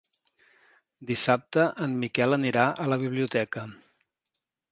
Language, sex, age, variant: Catalan, male, 40-49, Central